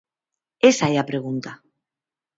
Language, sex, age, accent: Galician, female, 30-39, Normativo (estándar)